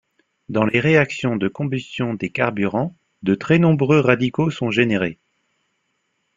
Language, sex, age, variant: French, male, 30-39, Français de métropole